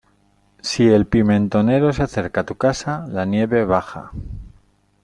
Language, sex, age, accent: Spanish, male, 60-69, España: Centro-Sur peninsular (Madrid, Toledo, Castilla-La Mancha)